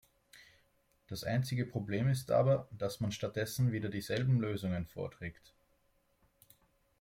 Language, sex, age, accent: German, male, 19-29, Österreichisches Deutsch